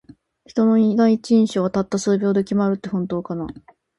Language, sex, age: Japanese, female, 19-29